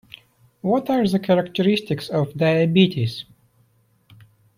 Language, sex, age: English, male, 19-29